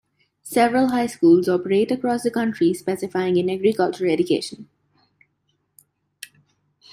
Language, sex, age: English, female, 19-29